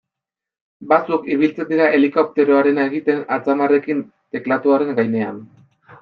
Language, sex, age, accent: Basque, male, 19-29, Mendebalekoa (Araba, Bizkaia, Gipuzkoako mendebaleko herri batzuk)